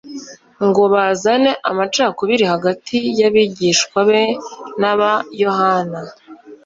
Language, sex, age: Kinyarwanda, female, 19-29